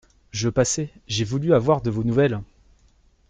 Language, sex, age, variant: French, male, 19-29, Français de métropole